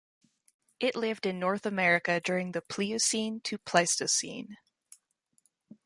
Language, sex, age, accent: English, female, 19-29, Canadian English